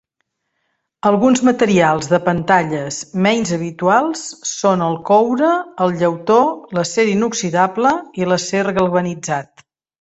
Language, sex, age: Catalan, female, 60-69